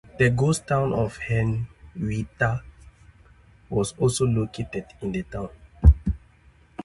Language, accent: English, England English; Southern African (South Africa, Zimbabwe, Namibia)